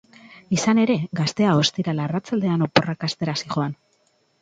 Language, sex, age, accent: Basque, female, 30-39, Mendebalekoa (Araba, Bizkaia, Gipuzkoako mendebaleko herri batzuk)